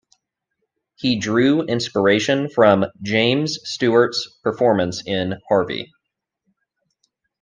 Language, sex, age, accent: English, male, 19-29, United States English